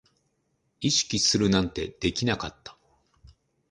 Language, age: Japanese, 50-59